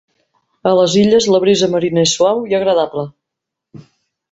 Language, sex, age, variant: Catalan, female, 40-49, Central